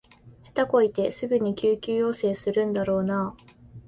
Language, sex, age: Japanese, female, 19-29